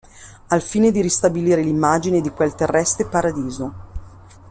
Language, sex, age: Italian, female, 50-59